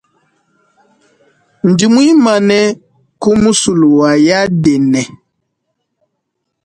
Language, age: Luba-Lulua, 30-39